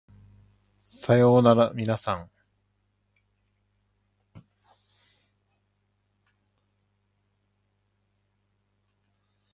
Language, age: Japanese, 50-59